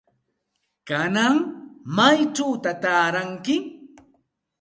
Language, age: Santa Ana de Tusi Pasco Quechua, 40-49